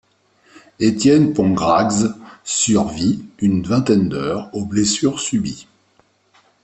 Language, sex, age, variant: French, male, 50-59, Français de métropole